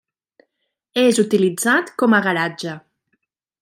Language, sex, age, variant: Catalan, female, 30-39, Central